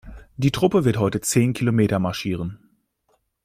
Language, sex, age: German, male, 19-29